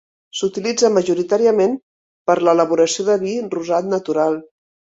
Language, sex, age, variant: Catalan, female, 50-59, Central